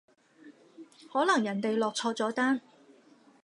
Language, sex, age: Cantonese, female, 40-49